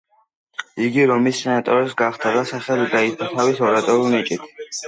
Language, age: Georgian, under 19